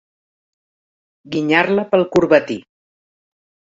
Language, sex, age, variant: Catalan, female, 40-49, Central